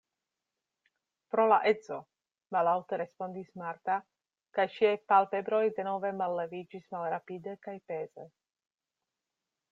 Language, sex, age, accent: Esperanto, female, 40-49, Internacia